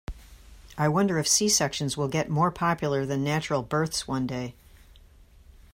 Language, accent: English, United States English